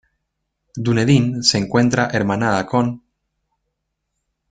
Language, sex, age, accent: Spanish, male, 30-39, Chileno: Chile, Cuyo